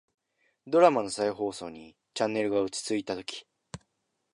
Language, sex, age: Japanese, male, under 19